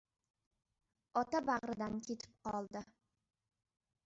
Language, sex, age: Uzbek, female, under 19